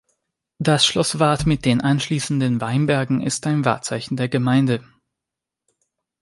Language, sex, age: German, male, 19-29